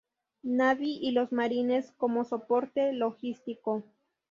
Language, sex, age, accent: Spanish, female, 19-29, México